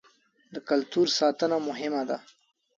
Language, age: Pashto, 19-29